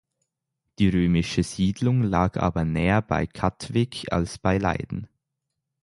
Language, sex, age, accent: German, male, under 19, Deutschland Deutsch; Schweizerdeutsch